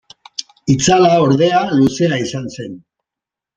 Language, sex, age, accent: Basque, female, 19-29, Erdialdekoa edo Nafarra (Gipuzkoa, Nafarroa)